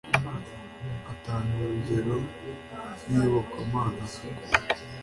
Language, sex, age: Kinyarwanda, male, under 19